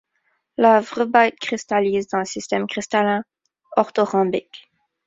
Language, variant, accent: French, Français d'Amérique du Nord, Français du Canada